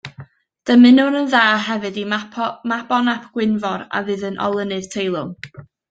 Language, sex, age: Welsh, female, 19-29